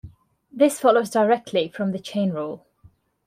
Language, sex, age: English, female, 19-29